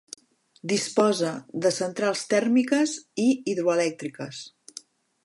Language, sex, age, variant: Catalan, female, 40-49, Central